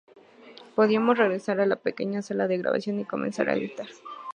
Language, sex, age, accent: Spanish, female, under 19, México